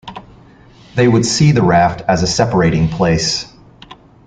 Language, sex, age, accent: English, male, 30-39, United States English